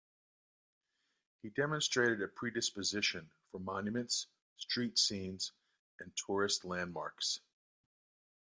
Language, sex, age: English, male, 60-69